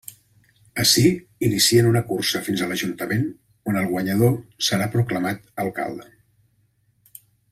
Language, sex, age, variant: Catalan, male, 40-49, Central